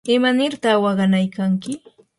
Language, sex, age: Yanahuanca Pasco Quechua, female, 30-39